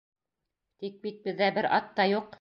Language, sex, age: Bashkir, female, 40-49